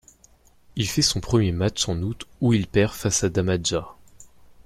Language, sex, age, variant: French, male, under 19, Français de métropole